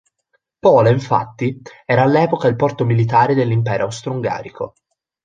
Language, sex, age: Italian, male, 19-29